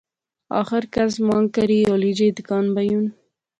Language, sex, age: Pahari-Potwari, female, 19-29